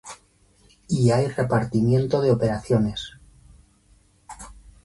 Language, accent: Spanish, España: Centro-Sur peninsular (Madrid, Toledo, Castilla-La Mancha)